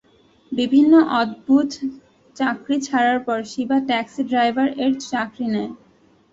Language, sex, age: Bengali, female, under 19